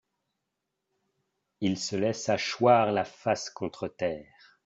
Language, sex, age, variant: French, male, 19-29, Français de métropole